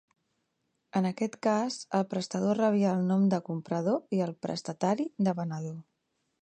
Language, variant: Catalan, Central